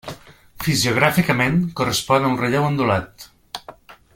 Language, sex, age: Catalan, male, 40-49